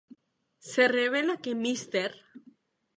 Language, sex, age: Spanish, female, 19-29